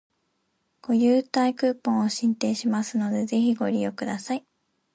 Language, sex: Japanese, female